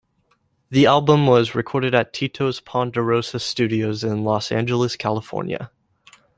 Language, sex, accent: English, male, United States English